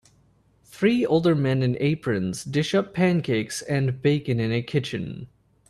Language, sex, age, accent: English, male, 30-39, United States English